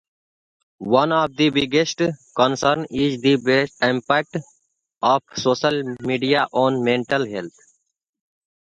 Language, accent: English, India and South Asia (India, Pakistan, Sri Lanka)